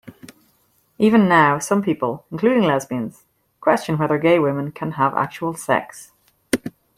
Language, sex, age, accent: English, female, 40-49, Irish English